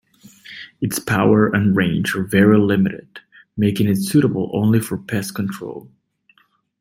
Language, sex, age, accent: English, male, 19-29, United States English